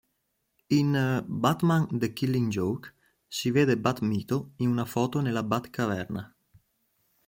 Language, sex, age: Italian, male, 19-29